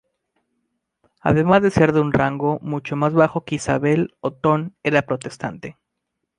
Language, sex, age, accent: Spanish, male, 19-29, México